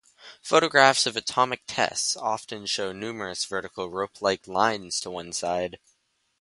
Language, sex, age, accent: English, male, under 19, Canadian English